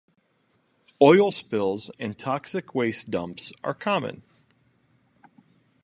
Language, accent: English, United States English